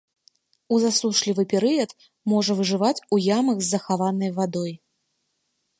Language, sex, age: Belarusian, female, 30-39